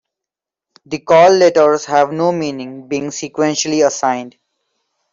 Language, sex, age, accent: English, male, 19-29, India and South Asia (India, Pakistan, Sri Lanka)